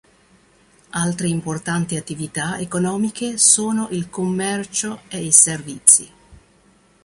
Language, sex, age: Italian, female, 50-59